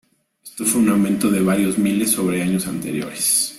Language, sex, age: Spanish, male, 40-49